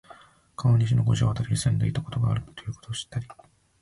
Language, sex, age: Japanese, male, 19-29